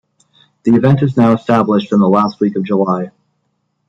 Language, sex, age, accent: English, male, 40-49, United States English